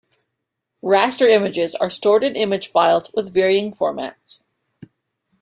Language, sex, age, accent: English, female, 19-29, Canadian English